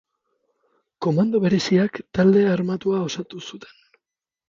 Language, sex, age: Basque, male, 30-39